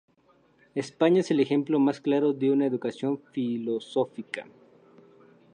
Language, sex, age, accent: Spanish, male, 19-29, México